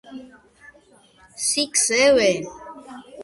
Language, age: Georgian, 90+